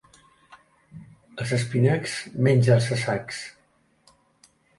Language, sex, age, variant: Catalan, male, 70-79, Central